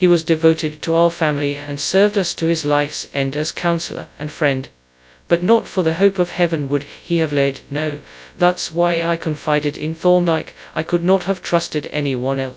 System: TTS, FastPitch